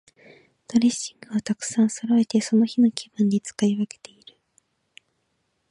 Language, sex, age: Japanese, female, 19-29